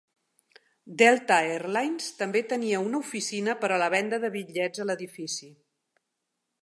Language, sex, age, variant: Catalan, female, 50-59, Central